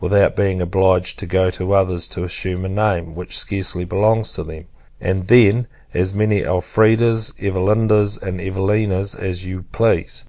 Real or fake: real